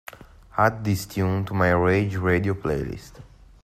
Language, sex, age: English, male, under 19